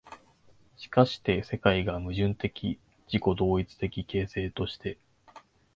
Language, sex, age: Japanese, male, 19-29